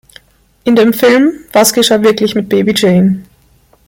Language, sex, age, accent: German, female, 19-29, Österreichisches Deutsch